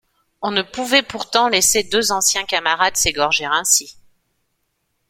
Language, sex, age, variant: French, female, 40-49, Français de métropole